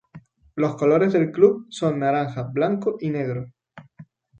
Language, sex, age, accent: Spanish, male, 19-29, España: Islas Canarias